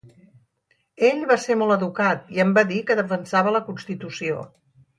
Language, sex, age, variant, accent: Catalan, female, 60-69, Central, central